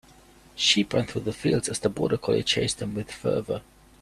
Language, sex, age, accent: English, male, 30-39, England English